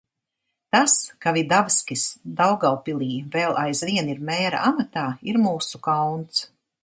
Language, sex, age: Latvian, female, 60-69